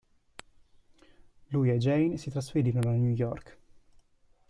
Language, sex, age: Italian, male, 19-29